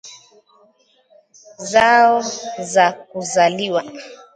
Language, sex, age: Swahili, female, 19-29